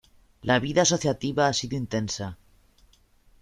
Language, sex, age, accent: Spanish, male, 30-39, España: Centro-Sur peninsular (Madrid, Toledo, Castilla-La Mancha)